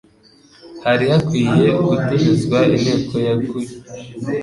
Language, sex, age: Kinyarwanda, male, 19-29